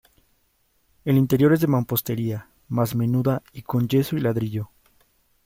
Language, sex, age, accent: Spanish, male, 19-29, México